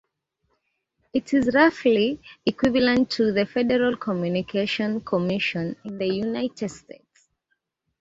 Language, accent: English, England English